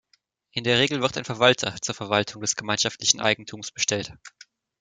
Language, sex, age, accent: German, male, 19-29, Deutschland Deutsch